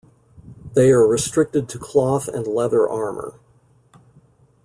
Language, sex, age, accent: English, male, 60-69, United States English